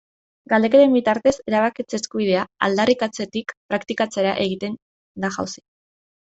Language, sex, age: Basque, female, 19-29